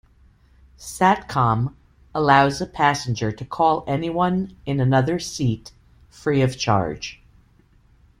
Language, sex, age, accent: English, female, 40-49, United States English